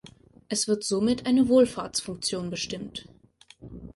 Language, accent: German, Deutschland Deutsch